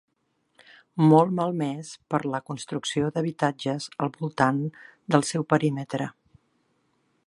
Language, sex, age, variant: Catalan, female, 60-69, Central